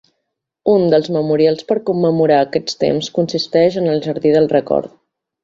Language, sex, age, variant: Catalan, female, 19-29, Central